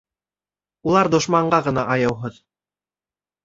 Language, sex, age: Bashkir, male, 19-29